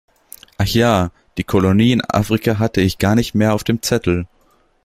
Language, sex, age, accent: German, male, 19-29, Österreichisches Deutsch